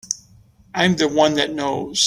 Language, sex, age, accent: English, male, 50-59, United States English